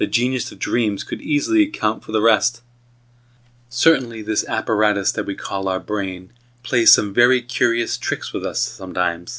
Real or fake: real